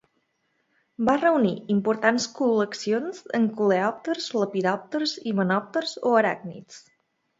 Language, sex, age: Catalan, female, 19-29